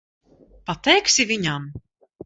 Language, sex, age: Latvian, female, 40-49